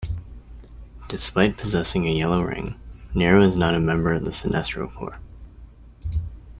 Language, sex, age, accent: English, male, 19-29, United States English